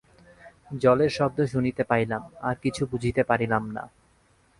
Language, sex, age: Bengali, male, 19-29